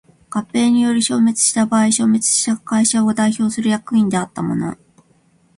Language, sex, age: Japanese, female, 40-49